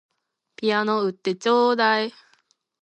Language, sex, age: Japanese, female, 19-29